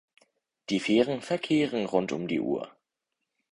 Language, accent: German, Deutschland Deutsch